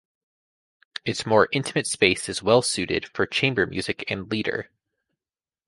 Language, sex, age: English, female, 19-29